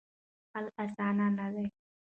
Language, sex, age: Pashto, female, 19-29